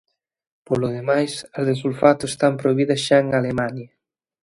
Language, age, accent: Galician, 19-29, Atlántico (seseo e gheada)